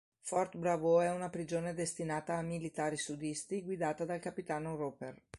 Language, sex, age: Italian, female, 60-69